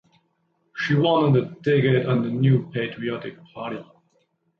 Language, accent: English, Irish English